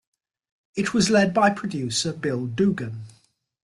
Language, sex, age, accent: English, male, 60-69, England English